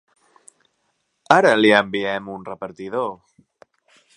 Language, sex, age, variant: Catalan, male, 19-29, Central